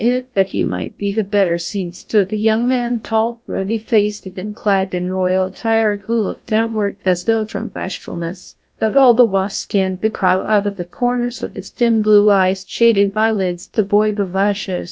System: TTS, GlowTTS